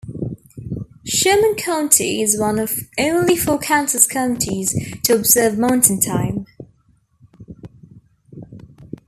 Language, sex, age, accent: English, female, 19-29, Australian English